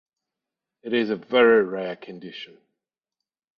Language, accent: English, Australian English; Russian; Ukrainian